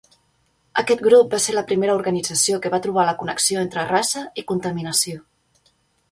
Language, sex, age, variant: Catalan, female, 30-39, Central